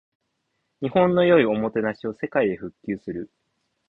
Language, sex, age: Japanese, male, 19-29